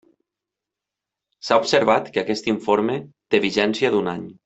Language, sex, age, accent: Catalan, male, 30-39, valencià